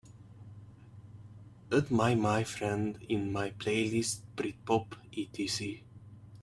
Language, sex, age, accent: English, male, 19-29, England English